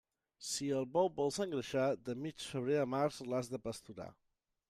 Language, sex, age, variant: Catalan, male, 30-39, Central